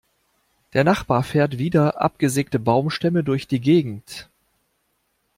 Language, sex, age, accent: German, male, 40-49, Deutschland Deutsch